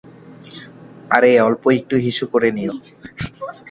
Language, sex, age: Bengali, male, under 19